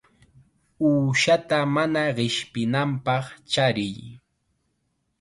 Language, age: Chiquián Ancash Quechua, 19-29